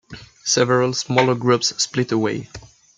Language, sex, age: English, male, 19-29